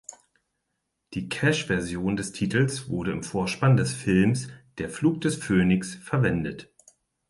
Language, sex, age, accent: German, male, 40-49, Deutschland Deutsch; Hochdeutsch